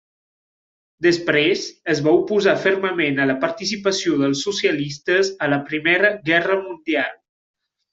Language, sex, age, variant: Catalan, male, 19-29, Septentrional